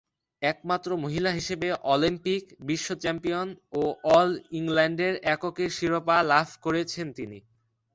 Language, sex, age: Bengali, male, 19-29